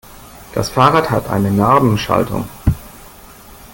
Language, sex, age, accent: German, male, 40-49, Deutschland Deutsch